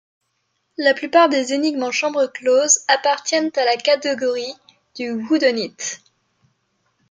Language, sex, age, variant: French, female, 19-29, Français de métropole